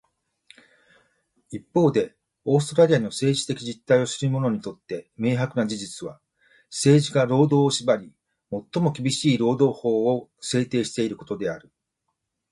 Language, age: Japanese, 60-69